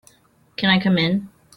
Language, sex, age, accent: English, female, 19-29, United States English